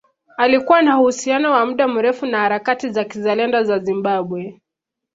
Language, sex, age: Swahili, female, 19-29